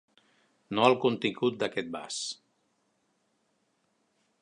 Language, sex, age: Catalan, male, 50-59